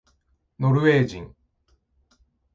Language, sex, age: Japanese, male, 50-59